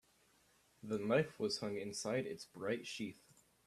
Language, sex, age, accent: English, male, under 19, United States English